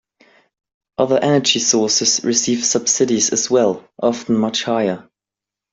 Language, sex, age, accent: English, male, 19-29, England English